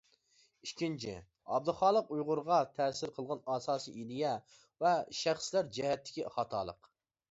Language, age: Uyghur, 19-29